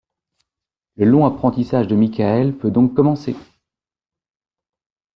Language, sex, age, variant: French, male, 40-49, Français de métropole